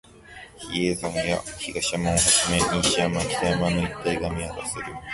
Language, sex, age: Japanese, male, 19-29